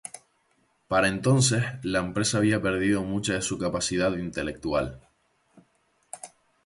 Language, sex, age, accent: Spanish, male, 19-29, España: Islas Canarias